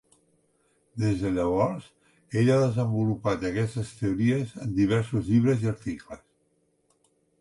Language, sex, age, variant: Catalan, male, 60-69, Central